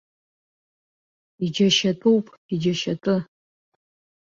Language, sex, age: Abkhazian, female, 19-29